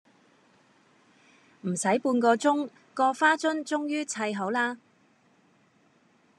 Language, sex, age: Cantonese, female, 30-39